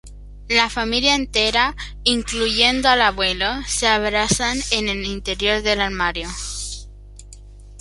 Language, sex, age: Spanish, male, under 19